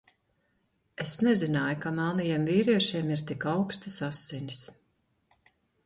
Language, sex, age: Latvian, female, 50-59